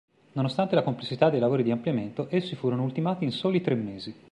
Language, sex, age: Italian, male, 40-49